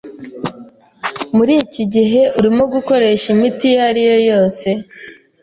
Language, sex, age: Kinyarwanda, female, 19-29